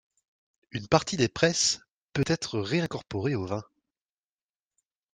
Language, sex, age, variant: French, male, 19-29, Français de métropole